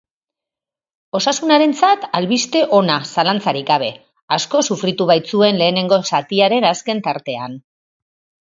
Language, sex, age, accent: Basque, female, 50-59, Mendebalekoa (Araba, Bizkaia, Gipuzkoako mendebaleko herri batzuk)